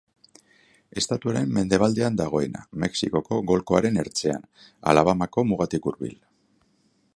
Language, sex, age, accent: Basque, male, 40-49, Mendebalekoa (Araba, Bizkaia, Gipuzkoako mendebaleko herri batzuk)